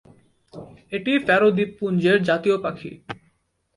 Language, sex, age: Bengali, male, 19-29